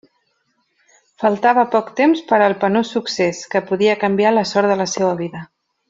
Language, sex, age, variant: Catalan, female, 40-49, Central